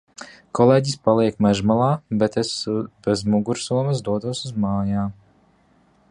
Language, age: Latvian, 19-29